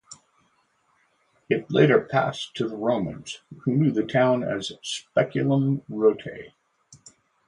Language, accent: English, United States English